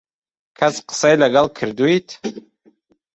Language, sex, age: Central Kurdish, male, 30-39